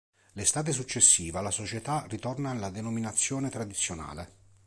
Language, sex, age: Italian, male, 40-49